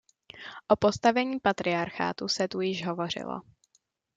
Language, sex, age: Czech, female, under 19